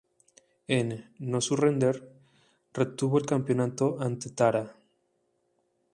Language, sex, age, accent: Spanish, male, 19-29, México